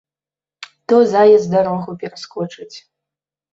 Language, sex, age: Belarusian, female, 30-39